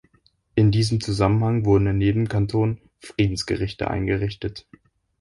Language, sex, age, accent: German, male, under 19, Deutschland Deutsch